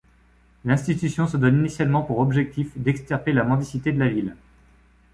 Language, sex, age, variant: French, male, 40-49, Français de métropole